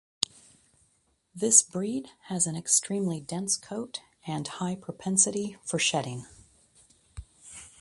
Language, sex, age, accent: English, female, 50-59, United States English